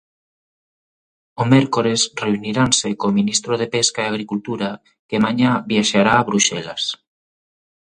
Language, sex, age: Galician, male, 30-39